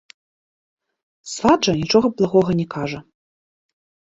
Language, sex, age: Belarusian, female, 19-29